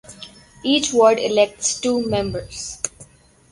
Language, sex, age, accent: English, female, under 19, India and South Asia (India, Pakistan, Sri Lanka)